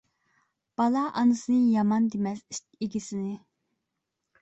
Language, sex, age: Uyghur, female, 19-29